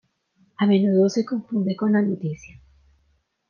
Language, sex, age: Spanish, female, 50-59